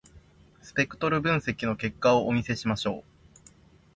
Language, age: Japanese, 19-29